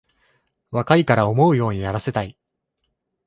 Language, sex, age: Japanese, male, 19-29